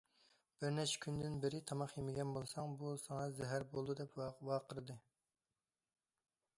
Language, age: Uyghur, 19-29